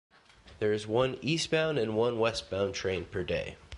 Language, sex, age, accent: English, male, 30-39, United States English